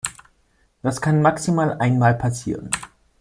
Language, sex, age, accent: German, male, 19-29, Deutschland Deutsch